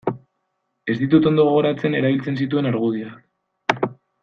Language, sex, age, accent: Basque, male, 19-29, Erdialdekoa edo Nafarra (Gipuzkoa, Nafarroa)